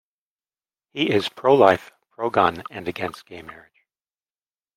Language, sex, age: English, male, 40-49